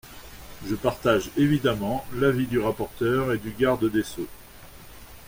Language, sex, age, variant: French, male, 40-49, Français de métropole